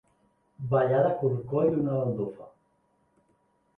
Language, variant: Catalan, Central